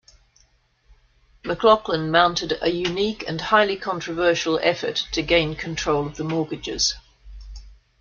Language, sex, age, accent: English, female, 50-59, Australian English